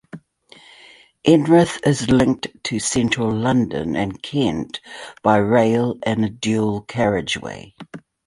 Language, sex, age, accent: English, female, 50-59, New Zealand English